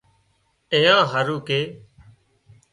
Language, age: Wadiyara Koli, 30-39